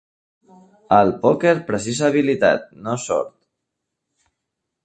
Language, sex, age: Catalan, male, 30-39